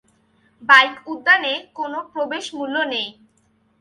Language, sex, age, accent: Bengali, female, 19-29, Bangla